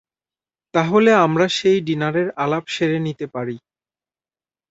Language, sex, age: Bengali, male, 19-29